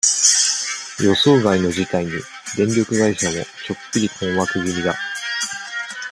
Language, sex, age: Japanese, male, 19-29